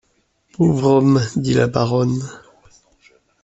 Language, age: French, 50-59